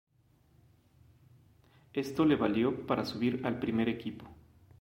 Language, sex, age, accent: Spanish, male, 30-39, México